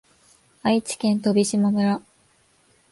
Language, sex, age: Japanese, female, 19-29